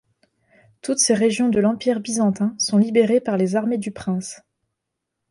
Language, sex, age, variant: French, female, 19-29, Français de métropole